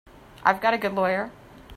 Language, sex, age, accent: English, female, 30-39, United States English